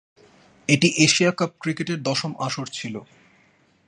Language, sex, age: Bengali, male, 19-29